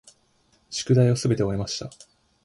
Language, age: Japanese, 19-29